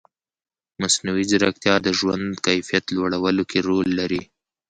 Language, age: Pashto, 19-29